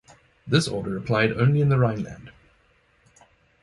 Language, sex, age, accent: English, male, 30-39, Southern African (South Africa, Zimbabwe, Namibia)